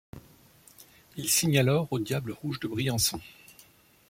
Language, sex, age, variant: French, male, 50-59, Français de métropole